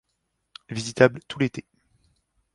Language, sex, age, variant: French, male, 30-39, Français de métropole